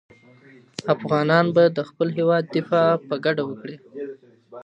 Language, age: Pashto, 19-29